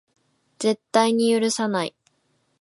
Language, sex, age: Japanese, female, 19-29